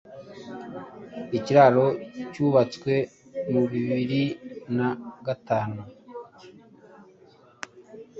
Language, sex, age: Kinyarwanda, male, 40-49